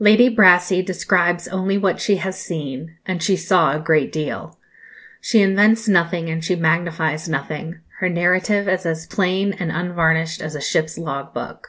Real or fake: real